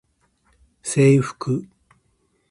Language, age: Japanese, 50-59